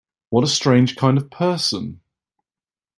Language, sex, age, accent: English, male, 30-39, England English